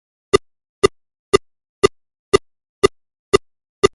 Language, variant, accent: Catalan, Valencià meridional, valencià